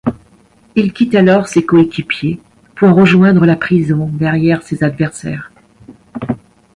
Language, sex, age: French, female, 60-69